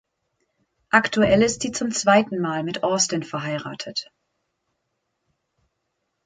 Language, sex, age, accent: German, female, 19-29, Deutschland Deutsch